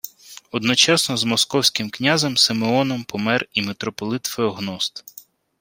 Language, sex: Ukrainian, male